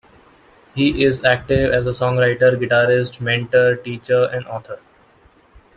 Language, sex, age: English, male, 19-29